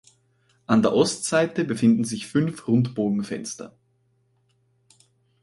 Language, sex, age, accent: German, male, 19-29, Österreichisches Deutsch